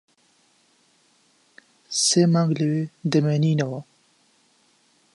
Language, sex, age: Central Kurdish, male, 19-29